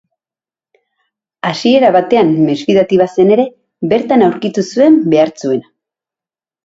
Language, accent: Basque, Mendebalekoa (Araba, Bizkaia, Gipuzkoako mendebaleko herri batzuk)